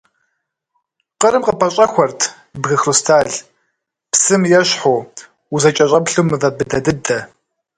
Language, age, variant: Kabardian, 30-39, Адыгэбзэ (Къэбэрдей, Кирил, псоми зэдай)